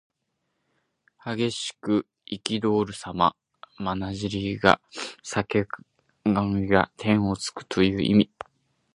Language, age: Japanese, 19-29